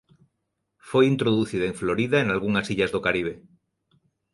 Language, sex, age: Galician, male, 40-49